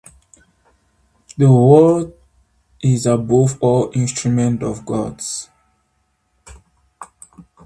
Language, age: English, 19-29